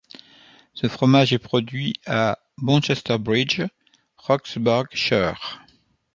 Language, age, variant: French, 60-69, Français de métropole